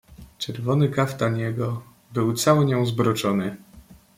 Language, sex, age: Polish, male, 19-29